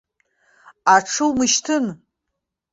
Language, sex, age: Abkhazian, female, 50-59